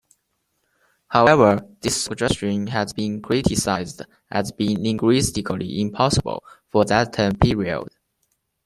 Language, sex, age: English, male, 19-29